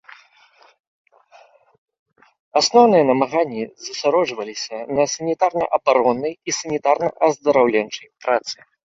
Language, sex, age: Belarusian, male, 19-29